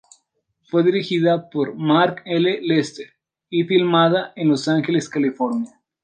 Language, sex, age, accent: Spanish, male, 19-29, Andino-Pacífico: Colombia, Perú, Ecuador, oeste de Bolivia y Venezuela andina